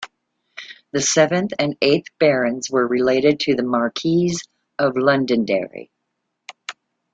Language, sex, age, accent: English, female, 60-69, United States English